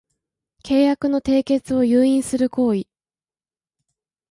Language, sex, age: Japanese, female, 19-29